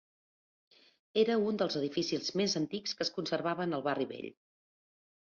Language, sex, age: Catalan, female, 40-49